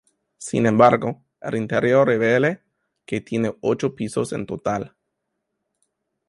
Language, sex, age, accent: Spanish, male, 19-29, América central